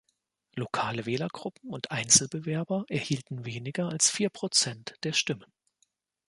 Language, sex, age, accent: German, male, 30-39, Deutschland Deutsch